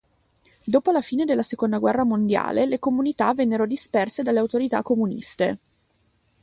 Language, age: Italian, 19-29